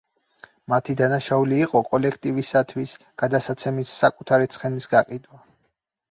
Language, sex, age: Georgian, male, 30-39